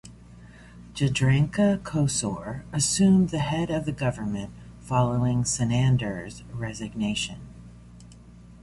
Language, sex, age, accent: English, female, 60-69, United States English